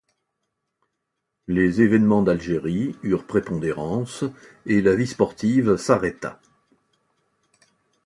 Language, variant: French, Français de métropole